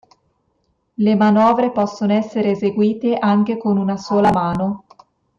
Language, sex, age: Italian, female, 19-29